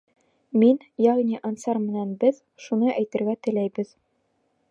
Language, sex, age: Bashkir, female, 19-29